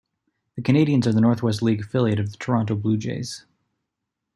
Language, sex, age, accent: English, male, 19-29, United States English